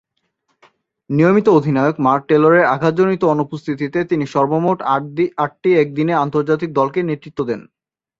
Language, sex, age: Bengali, male, 19-29